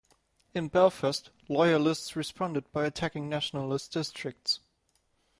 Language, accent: English, German